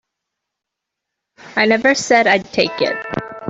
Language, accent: English, United States English